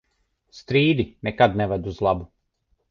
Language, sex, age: Latvian, male, 30-39